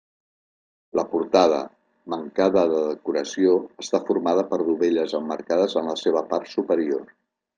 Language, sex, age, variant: Catalan, male, 60-69, Central